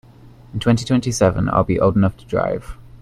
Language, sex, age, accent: English, male, 19-29, England English